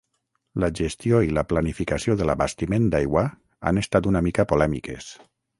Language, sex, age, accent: Catalan, male, 40-49, valencià